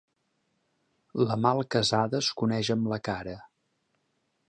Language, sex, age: Catalan, male, 40-49